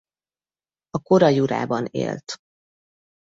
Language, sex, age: Hungarian, female, 30-39